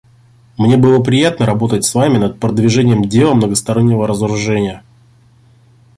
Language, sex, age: Russian, male, 30-39